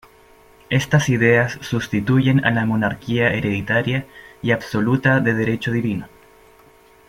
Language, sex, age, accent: Spanish, male, 19-29, Chileno: Chile, Cuyo